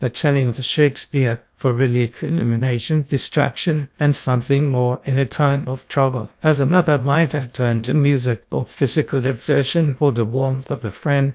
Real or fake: fake